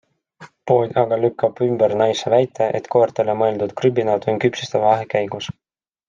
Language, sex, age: Estonian, male, 19-29